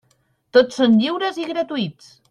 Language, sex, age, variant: Catalan, male, 30-39, Central